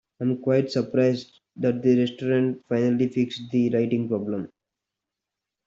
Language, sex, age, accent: English, male, 19-29, India and South Asia (India, Pakistan, Sri Lanka)